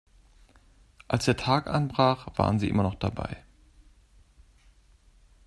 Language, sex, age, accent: German, male, 19-29, Deutschland Deutsch